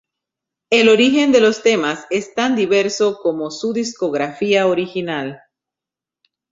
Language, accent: Spanish, Caribe: Cuba, Venezuela, Puerto Rico, República Dominicana, Panamá, Colombia caribeña, México caribeño, Costa del golfo de México